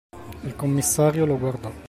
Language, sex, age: Italian, male, 40-49